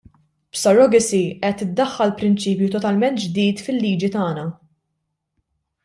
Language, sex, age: Maltese, female, 19-29